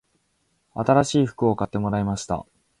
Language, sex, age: Japanese, male, 19-29